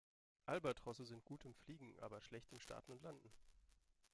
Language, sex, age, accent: German, male, 30-39, Deutschland Deutsch